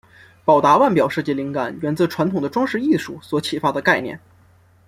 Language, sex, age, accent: Chinese, male, 19-29, 出生地：辽宁省